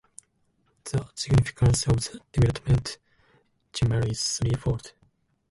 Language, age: English, 19-29